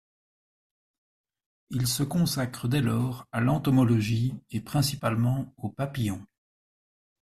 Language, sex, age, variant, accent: French, male, 50-59, Français d'Europe, Français de Belgique